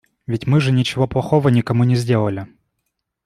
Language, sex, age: Russian, male, 19-29